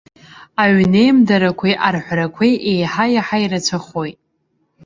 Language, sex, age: Abkhazian, female, under 19